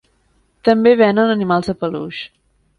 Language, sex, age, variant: Catalan, female, 19-29, Septentrional